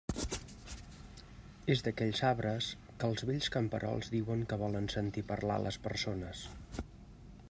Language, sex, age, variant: Catalan, male, 50-59, Central